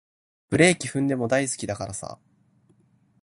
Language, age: Japanese, under 19